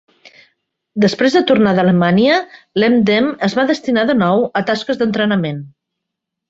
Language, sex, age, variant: Catalan, female, 50-59, Central